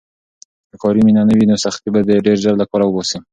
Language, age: Pashto, 19-29